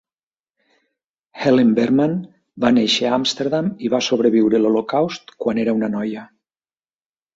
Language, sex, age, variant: Catalan, male, 50-59, Nord-Occidental